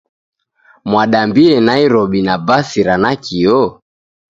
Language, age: Taita, 19-29